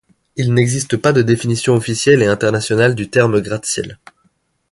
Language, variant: French, Français de métropole